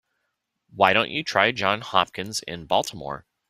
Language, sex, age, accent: English, male, 30-39, United States English